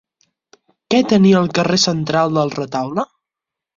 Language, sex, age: Catalan, male, 19-29